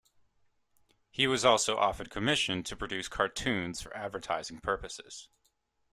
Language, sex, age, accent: English, male, 19-29, Canadian English